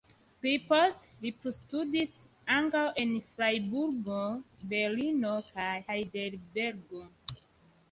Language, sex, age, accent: Esperanto, female, 30-39, Internacia